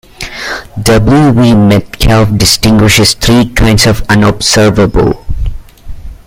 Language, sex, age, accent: English, male, 19-29, United States English